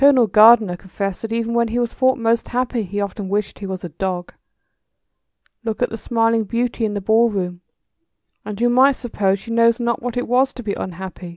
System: none